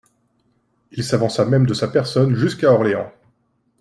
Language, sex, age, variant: French, male, 19-29, Français de métropole